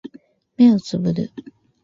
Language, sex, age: Japanese, female, 19-29